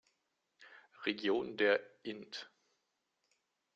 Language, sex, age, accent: German, male, 30-39, Deutschland Deutsch